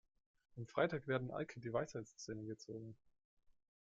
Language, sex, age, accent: German, male, 19-29, Deutschland Deutsch